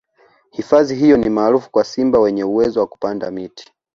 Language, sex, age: Swahili, male, 19-29